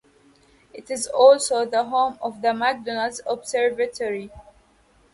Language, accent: English, United States English